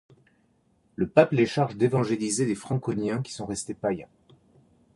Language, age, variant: French, 50-59, Français de métropole